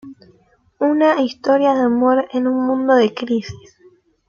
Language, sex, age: Spanish, female, 19-29